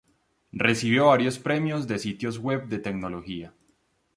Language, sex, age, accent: Spanish, male, 19-29, Andino-Pacífico: Colombia, Perú, Ecuador, oeste de Bolivia y Venezuela andina